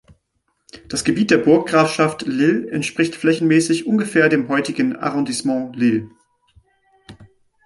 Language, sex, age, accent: German, male, 19-29, Deutschland Deutsch